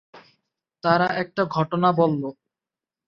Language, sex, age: Bengali, male, 19-29